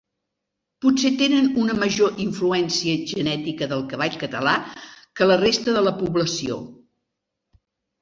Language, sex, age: Catalan, female, 70-79